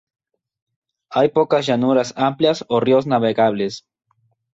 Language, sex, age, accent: Spanish, male, 19-29, México